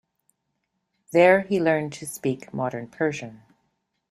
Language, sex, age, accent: English, female, 60-69, Canadian English